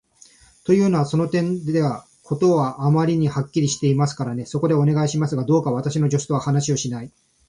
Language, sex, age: Japanese, male, 30-39